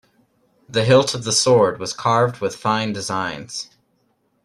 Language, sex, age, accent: English, male, under 19, United States English